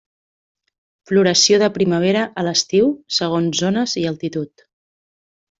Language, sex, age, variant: Catalan, female, 40-49, Central